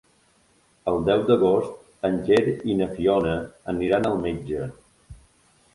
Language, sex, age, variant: Catalan, male, 30-39, Balear